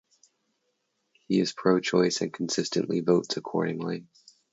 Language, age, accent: English, 40-49, United States English